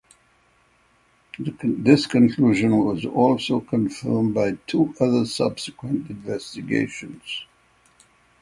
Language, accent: English, United States English